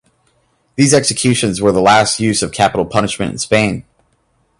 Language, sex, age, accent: English, male, 30-39, United States English